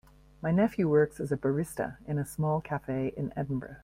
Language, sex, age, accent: English, female, 50-59, Irish English